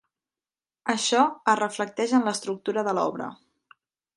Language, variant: Catalan, Central